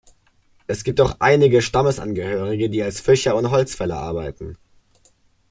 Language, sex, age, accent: German, male, under 19, Deutschland Deutsch